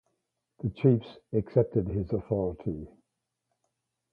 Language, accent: English, Australian English